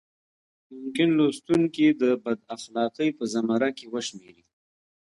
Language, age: Pashto, 30-39